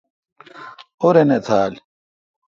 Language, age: Kalkoti, 50-59